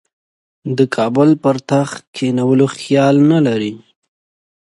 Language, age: Pashto, 19-29